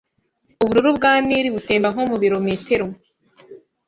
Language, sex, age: Kinyarwanda, female, 19-29